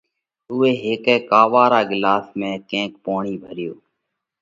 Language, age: Parkari Koli, 30-39